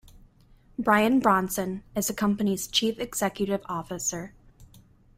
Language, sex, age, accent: English, female, 19-29, United States English